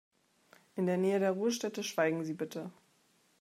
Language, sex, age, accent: German, female, 19-29, Deutschland Deutsch